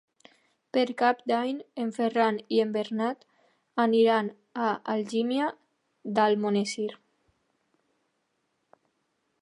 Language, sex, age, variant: Catalan, female, under 19, Alacantí